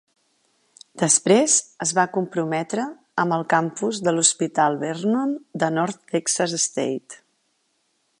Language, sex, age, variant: Catalan, female, 40-49, Central